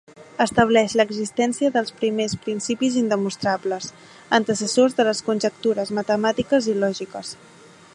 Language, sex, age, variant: Catalan, female, 19-29, Central